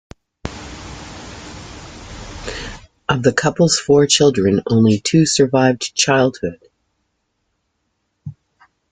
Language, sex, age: English, female, 60-69